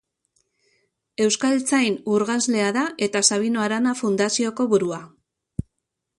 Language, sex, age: Basque, female, 50-59